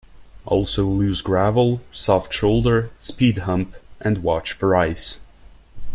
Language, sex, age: English, male, 19-29